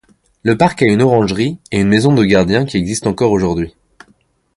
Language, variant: French, Français de métropole